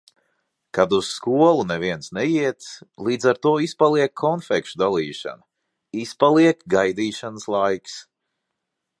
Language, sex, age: Latvian, male, 19-29